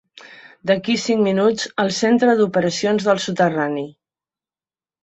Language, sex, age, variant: Catalan, female, 60-69, Central